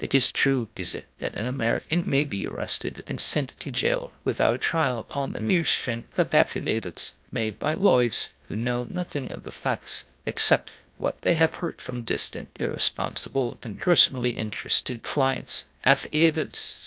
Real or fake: fake